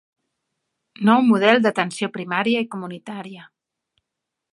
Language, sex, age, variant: Catalan, female, 50-59, Central